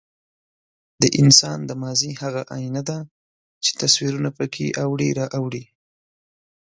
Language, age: Pashto, under 19